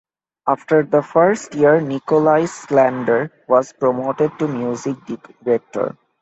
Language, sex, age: English, male, 19-29